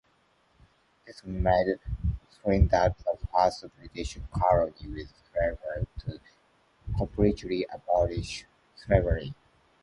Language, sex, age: English, male, 19-29